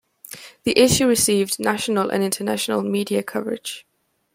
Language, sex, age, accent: English, female, under 19, England English